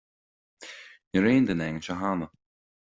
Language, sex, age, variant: Irish, male, 19-29, Gaeilge Chonnacht